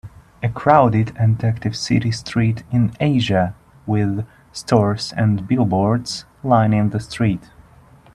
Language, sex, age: English, male, 19-29